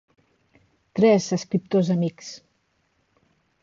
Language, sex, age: Catalan, female, 50-59